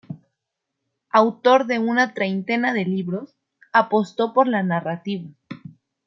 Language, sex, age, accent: Spanish, female, 19-29, México